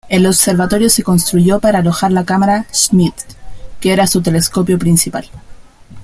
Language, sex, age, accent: Spanish, female, under 19, Chileno: Chile, Cuyo